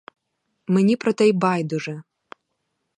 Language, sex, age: Ukrainian, female, 19-29